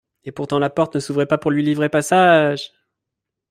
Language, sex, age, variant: French, male, 30-39, Français de métropole